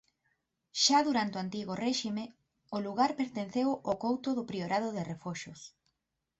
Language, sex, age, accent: Galician, female, 19-29, Oriental (común en zona oriental); Normativo (estándar)